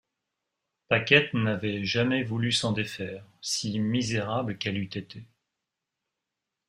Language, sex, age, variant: French, male, 50-59, Français de métropole